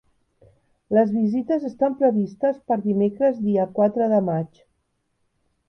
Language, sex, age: Catalan, female, 50-59